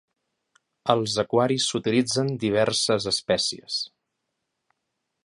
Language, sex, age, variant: Catalan, male, 19-29, Central